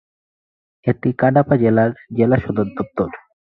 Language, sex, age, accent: Bengali, male, 19-29, প্রমিত বাংলা